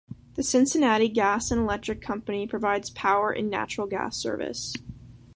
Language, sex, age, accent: English, female, under 19, United States English